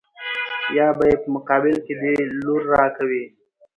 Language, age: Pashto, under 19